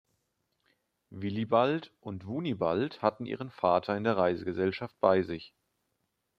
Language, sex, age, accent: German, male, 19-29, Deutschland Deutsch